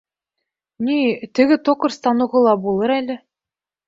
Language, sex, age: Bashkir, female, 19-29